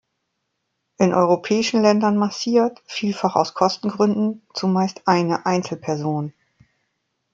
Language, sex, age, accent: German, female, 40-49, Deutschland Deutsch